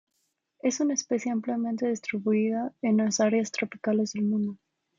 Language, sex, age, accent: Spanish, female, 19-29, México